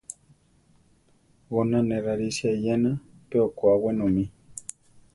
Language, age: Central Tarahumara, 19-29